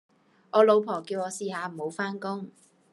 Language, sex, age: Cantonese, female, 19-29